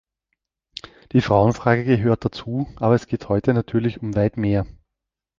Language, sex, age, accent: German, male, 40-49, Österreichisches Deutsch